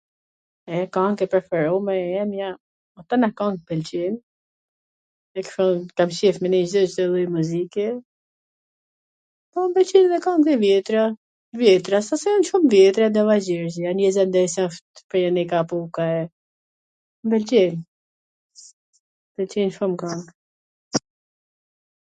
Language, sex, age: Gheg Albanian, female, 40-49